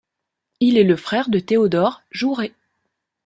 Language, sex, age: French, female, 30-39